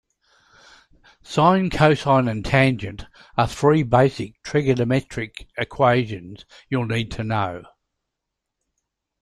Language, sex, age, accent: English, male, 70-79, Australian English